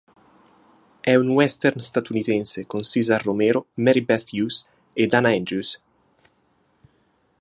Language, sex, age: Italian, male, 19-29